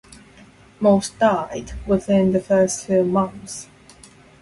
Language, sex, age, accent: English, female, 19-29, Hong Kong English